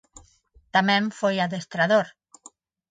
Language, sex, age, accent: Galician, female, 40-49, Atlántico (seseo e gheada); Neofalante